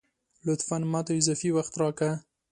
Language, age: Pashto, 19-29